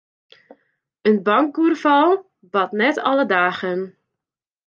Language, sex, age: Western Frisian, female, 19-29